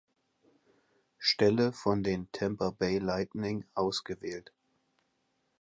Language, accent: German, Deutschland Deutsch; Hochdeutsch